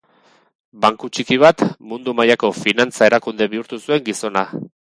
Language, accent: Basque, Erdialdekoa edo Nafarra (Gipuzkoa, Nafarroa)